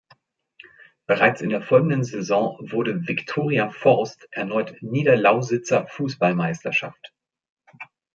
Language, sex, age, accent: German, male, 40-49, Deutschland Deutsch